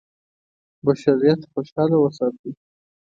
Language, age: Pashto, 19-29